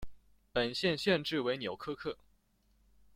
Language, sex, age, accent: Chinese, male, under 19, 出生地：湖北省